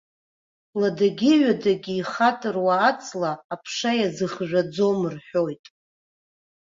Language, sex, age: Abkhazian, female, 40-49